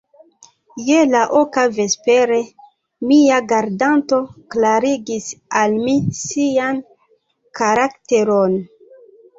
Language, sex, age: Esperanto, female, 19-29